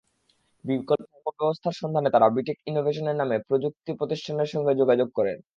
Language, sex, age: Bengali, male, 19-29